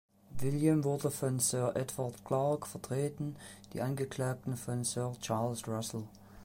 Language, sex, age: German, male, 19-29